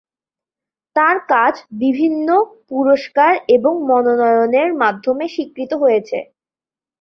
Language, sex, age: Bengali, female, 19-29